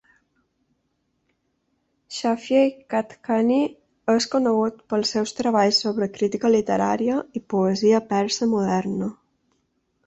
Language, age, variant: Catalan, 30-39, Balear